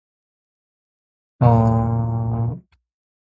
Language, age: Japanese, 19-29